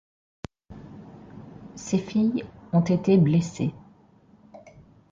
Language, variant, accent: French, Français de métropole, Parisien